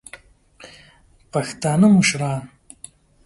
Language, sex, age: Pashto, male, 19-29